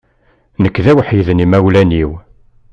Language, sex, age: Kabyle, male, 40-49